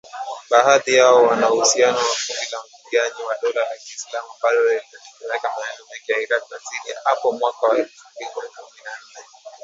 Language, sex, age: Swahili, male, 19-29